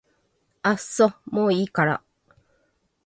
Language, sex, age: Japanese, female, 30-39